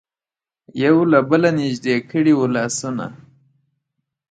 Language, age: Pashto, 19-29